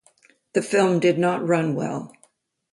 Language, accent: English, United States English